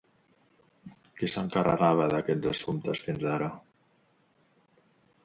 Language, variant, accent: Catalan, Central, central